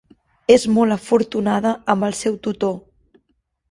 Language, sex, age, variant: Catalan, female, 30-39, Central